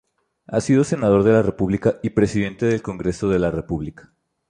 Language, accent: Spanish, México